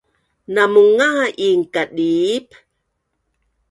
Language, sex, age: Bunun, female, 60-69